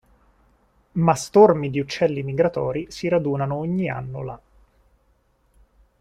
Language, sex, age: Italian, male, 19-29